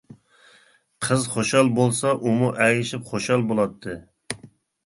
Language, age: Uyghur, 40-49